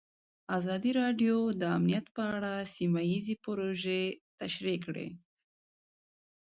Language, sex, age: Pashto, female, 19-29